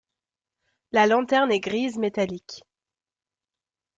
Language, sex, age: French, female, 19-29